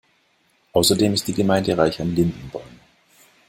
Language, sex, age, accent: German, male, 50-59, Deutschland Deutsch